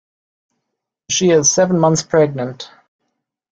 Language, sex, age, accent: English, male, 19-29, Canadian English